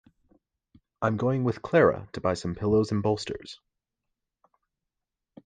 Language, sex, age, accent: English, male, under 19, United States English